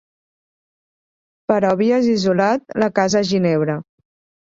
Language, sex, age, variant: Catalan, female, 30-39, Central